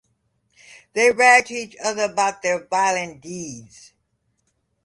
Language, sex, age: English, female, 60-69